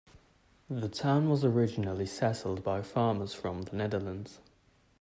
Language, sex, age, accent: English, male, under 19, England English